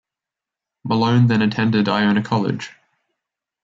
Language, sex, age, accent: English, male, under 19, Australian English